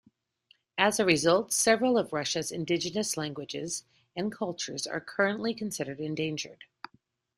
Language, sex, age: English, female, 40-49